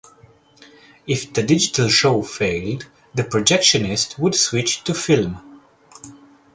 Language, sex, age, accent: English, male, 30-39, United States English